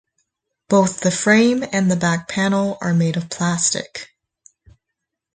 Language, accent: English, United States English